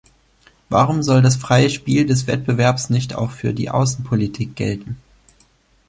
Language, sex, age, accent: German, male, 19-29, Deutschland Deutsch